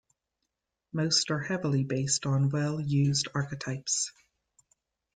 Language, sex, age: English, female, 50-59